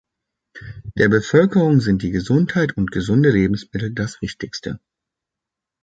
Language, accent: German, Deutschland Deutsch